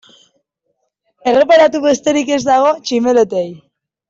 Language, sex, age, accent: Basque, female, 19-29, Mendebalekoa (Araba, Bizkaia, Gipuzkoako mendebaleko herri batzuk)